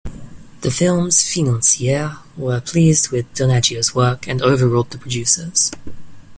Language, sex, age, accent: English, male, 19-29, England English